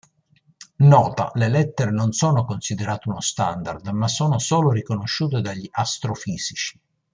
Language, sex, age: Italian, male, 60-69